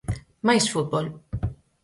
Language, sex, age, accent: Galician, female, 30-39, Normativo (estándar)